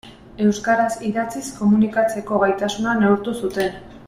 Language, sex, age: Basque, female, 19-29